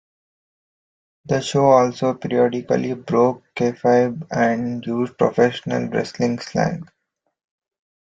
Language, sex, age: English, male, 19-29